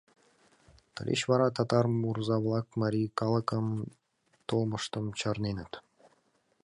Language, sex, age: Mari, male, 19-29